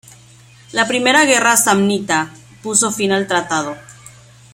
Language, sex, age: Spanish, female, 30-39